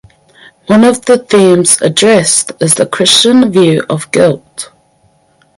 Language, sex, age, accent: English, female, 19-29, New Zealand English